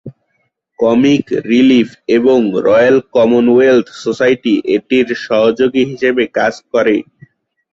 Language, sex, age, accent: Bengali, male, 19-29, Native